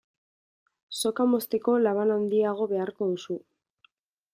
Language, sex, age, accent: Basque, female, 19-29, Mendebalekoa (Araba, Bizkaia, Gipuzkoako mendebaleko herri batzuk)